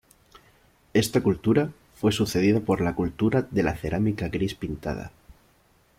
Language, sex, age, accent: Spanish, male, 30-39, España: Sur peninsular (Andalucia, Extremadura, Murcia)